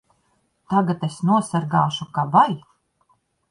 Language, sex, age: Latvian, female, 50-59